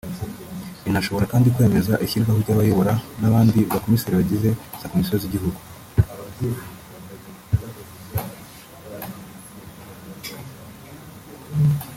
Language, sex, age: Kinyarwanda, male, 19-29